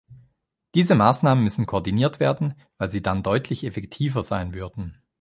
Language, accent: German, Schweizerdeutsch